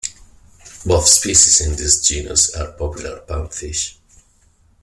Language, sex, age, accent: English, male, 50-59, England English